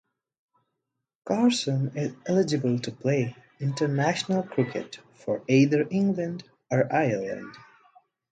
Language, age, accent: English, 19-29, India and South Asia (India, Pakistan, Sri Lanka)